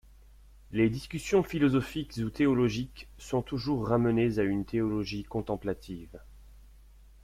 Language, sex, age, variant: French, male, 30-39, Français de métropole